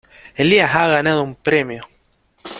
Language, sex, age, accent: Spanish, male, 19-29, Rioplatense: Argentina, Uruguay, este de Bolivia, Paraguay